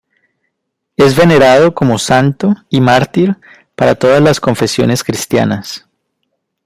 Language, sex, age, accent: Spanish, male, 19-29, Andino-Pacífico: Colombia, Perú, Ecuador, oeste de Bolivia y Venezuela andina